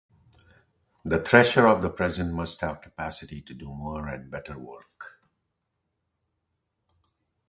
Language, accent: English, India and South Asia (India, Pakistan, Sri Lanka)